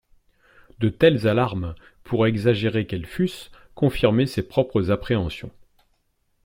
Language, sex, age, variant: French, male, 40-49, Français de métropole